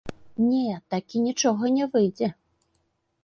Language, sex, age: Belarusian, female, 40-49